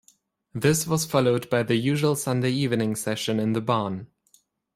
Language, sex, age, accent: English, male, 19-29, England English